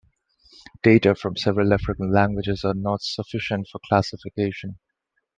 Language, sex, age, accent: English, male, 19-29, India and South Asia (India, Pakistan, Sri Lanka)